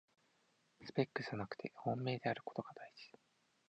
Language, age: Japanese, 19-29